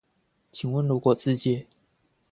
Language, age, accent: Chinese, 19-29, 出生地：彰化縣